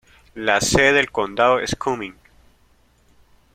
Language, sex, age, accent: Spanish, male, 19-29, Andino-Pacífico: Colombia, Perú, Ecuador, oeste de Bolivia y Venezuela andina